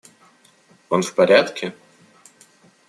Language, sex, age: Russian, male, 19-29